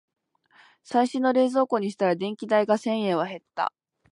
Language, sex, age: Japanese, female, 19-29